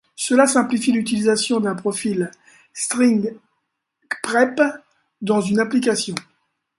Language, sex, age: French, male, 60-69